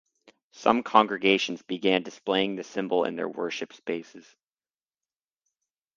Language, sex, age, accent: English, male, 19-29, United States English